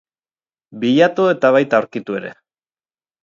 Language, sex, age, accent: Basque, male, 40-49, Mendebalekoa (Araba, Bizkaia, Gipuzkoako mendebaleko herri batzuk)